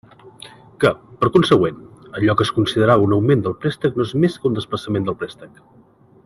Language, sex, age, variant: Catalan, male, 40-49, Central